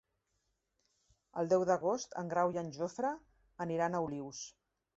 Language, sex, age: Catalan, female, 50-59